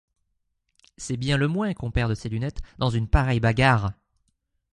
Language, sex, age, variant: French, male, 30-39, Français de métropole